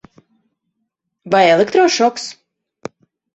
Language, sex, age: Latvian, female, 30-39